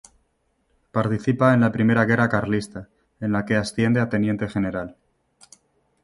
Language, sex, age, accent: Spanish, male, 30-39, España: Norte peninsular (Asturias, Castilla y León, Cantabria, País Vasco, Navarra, Aragón, La Rioja, Guadalajara, Cuenca)